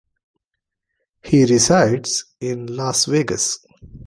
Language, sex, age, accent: English, male, 40-49, India and South Asia (India, Pakistan, Sri Lanka)